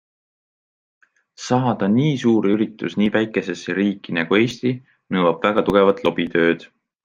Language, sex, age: Estonian, male, 19-29